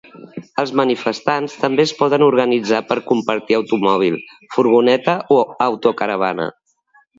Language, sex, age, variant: Catalan, female, 50-59, Septentrional